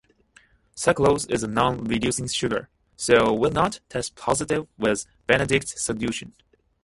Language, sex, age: English, male, 19-29